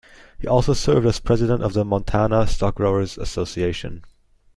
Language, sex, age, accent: English, male, 19-29, England English